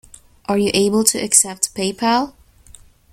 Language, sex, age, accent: English, female, under 19, England English